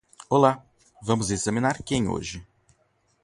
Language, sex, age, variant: Portuguese, male, 30-39, Portuguese (Brasil)